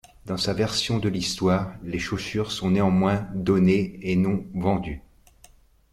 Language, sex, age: French, male, 40-49